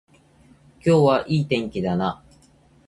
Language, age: Japanese, 30-39